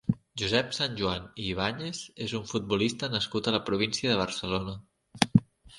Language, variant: Catalan, Nord-Occidental